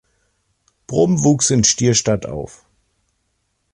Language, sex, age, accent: German, male, 40-49, Deutschland Deutsch